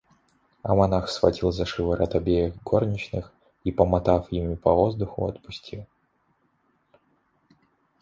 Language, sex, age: Russian, male, 19-29